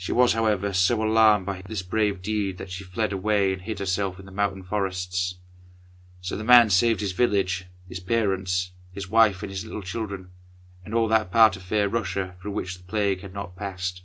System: none